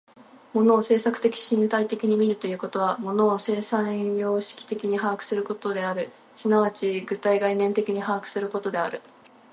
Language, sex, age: Japanese, female, 19-29